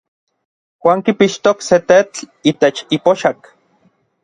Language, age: Orizaba Nahuatl, 30-39